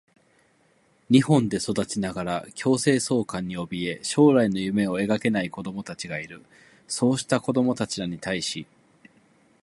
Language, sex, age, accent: Japanese, male, 30-39, 関西弁